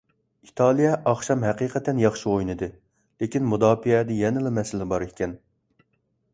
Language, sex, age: Uyghur, male, 19-29